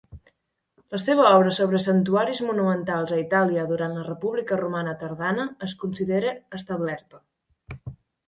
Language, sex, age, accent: Catalan, female, 19-29, central; nord-occidental